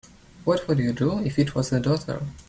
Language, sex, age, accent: English, male, under 19, United States English